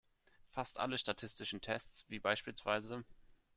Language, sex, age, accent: German, male, 19-29, Deutschland Deutsch